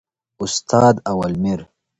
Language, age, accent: Pashto, 19-29, معیاري پښتو